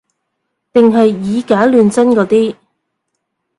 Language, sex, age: Cantonese, female, 30-39